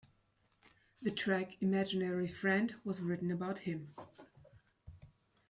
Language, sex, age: English, female, 40-49